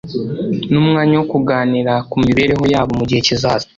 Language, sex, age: Kinyarwanda, male, under 19